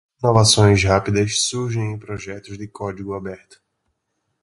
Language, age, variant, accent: Portuguese, 19-29, Portuguese (Brasil), Nordestino